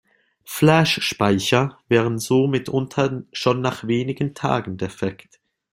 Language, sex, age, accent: German, male, under 19, Schweizerdeutsch